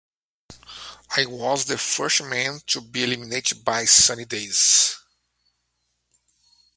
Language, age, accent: English, 40-49, United States English